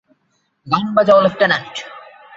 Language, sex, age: Bengali, male, 19-29